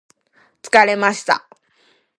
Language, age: Japanese, 19-29